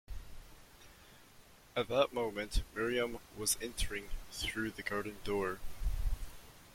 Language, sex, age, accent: English, male, under 19, Canadian English